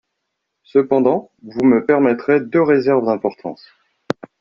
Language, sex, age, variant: French, male, 30-39, Français de métropole